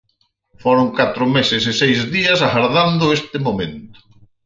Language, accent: Galician, Atlántico (seseo e gheada)